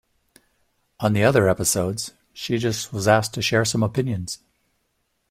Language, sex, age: English, male, 60-69